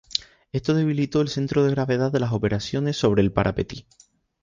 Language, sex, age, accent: Spanish, male, 19-29, España: Islas Canarias